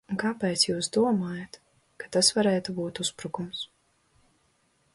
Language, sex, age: Latvian, female, 19-29